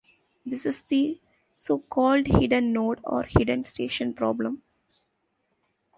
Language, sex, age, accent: English, female, 19-29, India and South Asia (India, Pakistan, Sri Lanka)